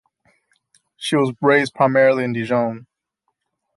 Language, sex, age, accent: English, male, 19-29, United States English